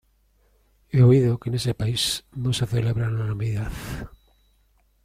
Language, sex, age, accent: Spanish, male, 50-59, España: Norte peninsular (Asturias, Castilla y León, Cantabria, País Vasco, Navarra, Aragón, La Rioja, Guadalajara, Cuenca)